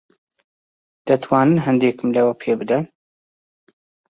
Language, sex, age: Central Kurdish, male, 19-29